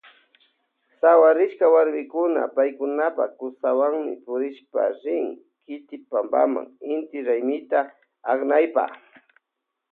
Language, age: Loja Highland Quichua, 40-49